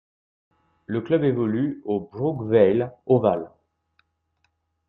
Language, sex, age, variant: French, male, 40-49, Français de métropole